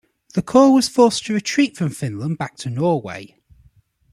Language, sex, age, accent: English, male, 19-29, England English